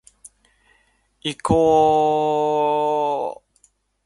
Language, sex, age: Japanese, male, 19-29